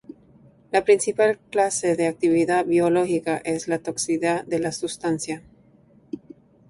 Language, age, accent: Spanish, 40-49, Andino-Pacífico: Colombia, Perú, Ecuador, oeste de Bolivia y Venezuela andina